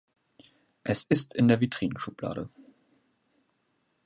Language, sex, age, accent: German, male, 19-29, Deutschland Deutsch